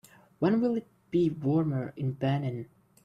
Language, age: English, under 19